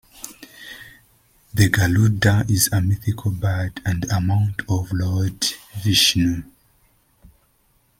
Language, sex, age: English, male, 19-29